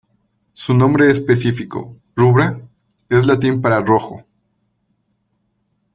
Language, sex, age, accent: Spanish, male, 30-39, México